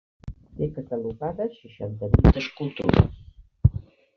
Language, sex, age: Catalan, female, 70-79